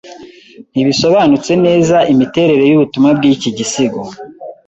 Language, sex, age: Kinyarwanda, male, 19-29